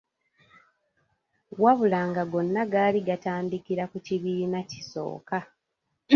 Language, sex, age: Ganda, female, 19-29